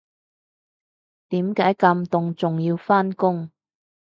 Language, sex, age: Cantonese, female, 30-39